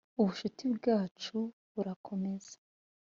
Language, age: Kinyarwanda, 19-29